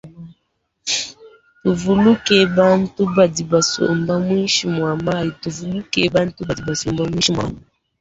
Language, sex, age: Luba-Lulua, female, 19-29